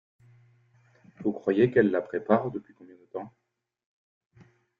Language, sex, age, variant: French, male, 30-39, Français de métropole